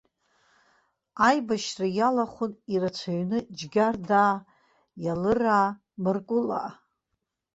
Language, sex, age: Abkhazian, female, 50-59